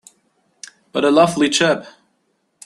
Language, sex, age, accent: English, male, 19-29, United States English